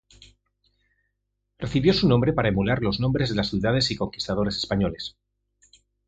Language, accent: Spanish, España: Centro-Sur peninsular (Madrid, Toledo, Castilla-La Mancha)